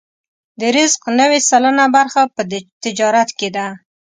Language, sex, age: Pashto, female, 19-29